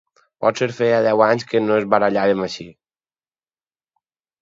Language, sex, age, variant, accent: Catalan, male, 30-39, Valencià meridional, valencià